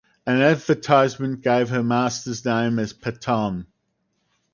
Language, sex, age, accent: English, male, 50-59, Australian English